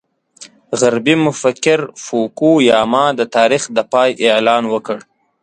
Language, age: Pashto, 19-29